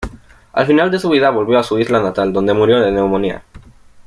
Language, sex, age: Spanish, male, under 19